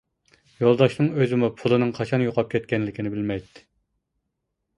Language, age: Uyghur, 40-49